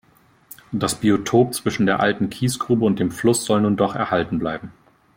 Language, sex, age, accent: German, male, 30-39, Deutschland Deutsch